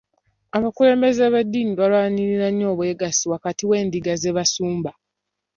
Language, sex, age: Ganda, female, 19-29